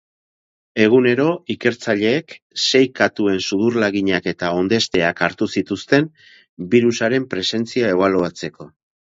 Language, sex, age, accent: Basque, male, 50-59, Erdialdekoa edo Nafarra (Gipuzkoa, Nafarroa)